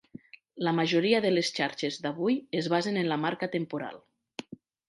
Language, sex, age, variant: Catalan, female, 40-49, Nord-Occidental